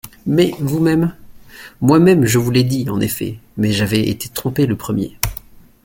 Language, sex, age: French, male, 19-29